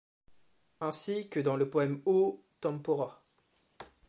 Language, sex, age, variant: French, male, 19-29, Français de métropole